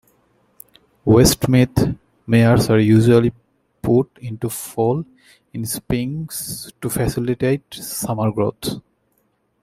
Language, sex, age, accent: English, male, 30-39, United States English